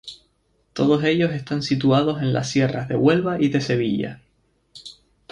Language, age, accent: Spanish, 19-29, España: Islas Canarias